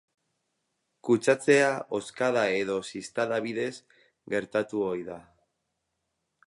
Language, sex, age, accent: Basque, male, 30-39, Mendebalekoa (Araba, Bizkaia, Gipuzkoako mendebaleko herri batzuk)